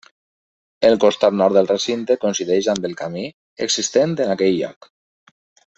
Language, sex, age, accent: Catalan, male, 30-39, valencià